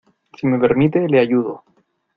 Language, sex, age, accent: Spanish, male, 19-29, Chileno: Chile, Cuyo